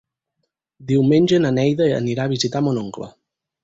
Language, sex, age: Catalan, male, 19-29